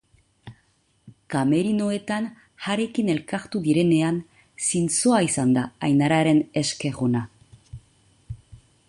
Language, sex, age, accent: Basque, female, 40-49, Nafar-lapurtarra edo Zuberotarra (Lapurdi, Nafarroa Beherea, Zuberoa)